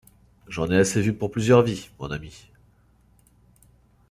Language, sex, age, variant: French, male, 30-39, Français de métropole